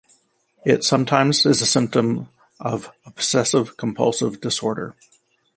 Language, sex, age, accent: English, male, 50-59, United States English